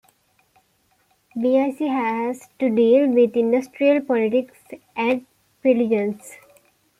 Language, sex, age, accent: English, female, 19-29, United States English